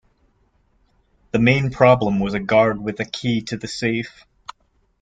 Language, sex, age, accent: English, male, 30-39, United States English